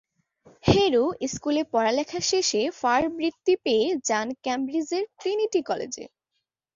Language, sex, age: Bengali, female, under 19